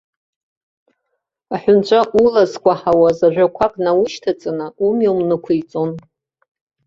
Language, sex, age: Abkhazian, female, 60-69